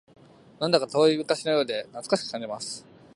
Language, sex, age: Japanese, male, 19-29